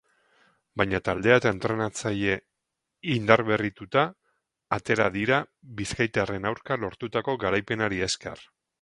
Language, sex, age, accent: Basque, male, 40-49, Mendebalekoa (Araba, Bizkaia, Gipuzkoako mendebaleko herri batzuk)